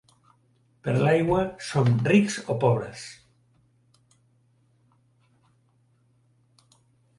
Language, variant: Catalan, Central